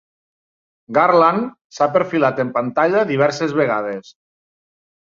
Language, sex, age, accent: Catalan, male, 30-39, Lleidatà